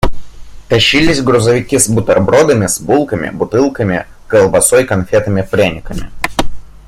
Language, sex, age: Russian, male, 19-29